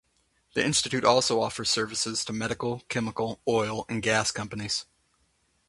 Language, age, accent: English, 19-29, United States English